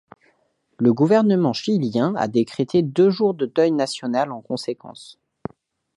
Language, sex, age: French, male, under 19